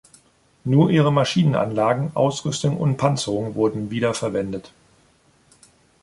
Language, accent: German, Deutschland Deutsch